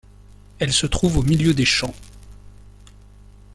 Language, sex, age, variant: French, male, 40-49, Français de métropole